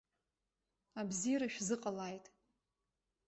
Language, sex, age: Abkhazian, female, 30-39